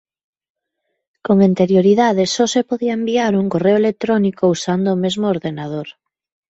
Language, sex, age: Galician, female, 30-39